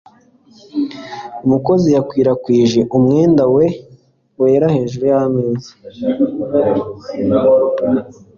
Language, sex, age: Kinyarwanda, male, 19-29